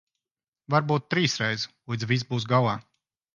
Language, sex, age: Latvian, male, 40-49